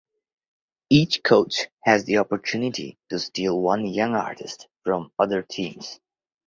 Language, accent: English, India and South Asia (India, Pakistan, Sri Lanka)